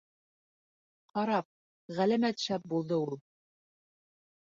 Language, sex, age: Bashkir, female, 30-39